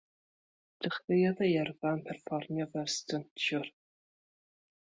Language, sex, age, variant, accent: Welsh, female, 40-49, South-Western Welsh, Y Deyrnas Unedig Cymraeg